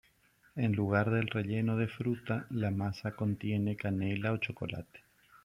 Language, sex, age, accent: Spanish, male, 40-49, Rioplatense: Argentina, Uruguay, este de Bolivia, Paraguay